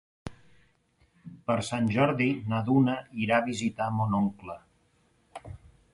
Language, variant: Catalan, Central